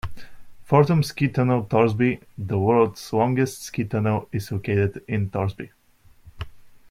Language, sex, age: English, male, 19-29